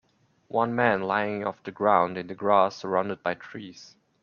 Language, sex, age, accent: English, male, 19-29, United States English